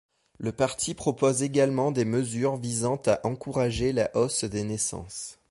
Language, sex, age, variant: French, male, 30-39, Français de métropole